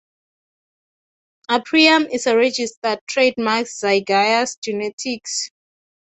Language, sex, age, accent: English, female, 19-29, Southern African (South Africa, Zimbabwe, Namibia)